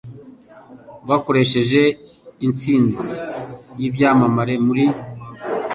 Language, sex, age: Kinyarwanda, male, 40-49